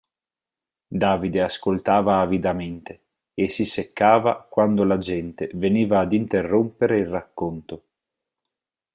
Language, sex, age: Italian, male, 19-29